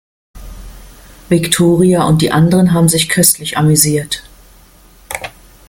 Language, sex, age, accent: German, female, 50-59, Deutschland Deutsch